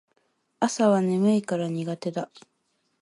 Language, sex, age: Japanese, female, 19-29